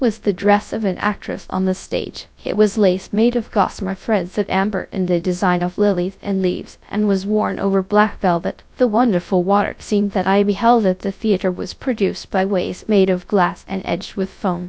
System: TTS, GradTTS